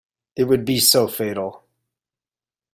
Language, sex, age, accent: English, male, 30-39, United States English